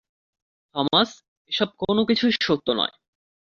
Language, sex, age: Bengali, male, under 19